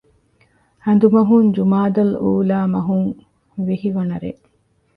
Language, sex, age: Divehi, female, 40-49